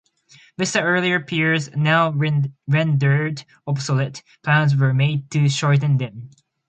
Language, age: English, 19-29